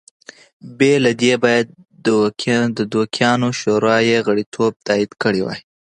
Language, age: Pashto, under 19